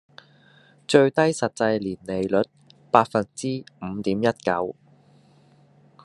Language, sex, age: Cantonese, male, 30-39